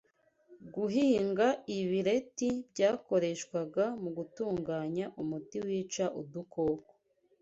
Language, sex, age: Kinyarwanda, female, 19-29